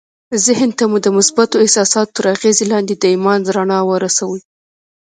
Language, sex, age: Pashto, female, 19-29